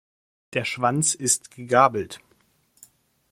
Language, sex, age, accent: German, male, 19-29, Deutschland Deutsch